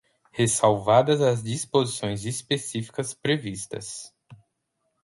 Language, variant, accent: Portuguese, Portuguese (Brasil), Paulista